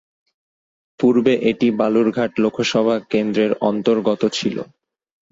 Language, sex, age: Bengali, male, 19-29